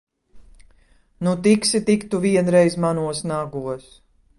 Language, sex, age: Latvian, female, 50-59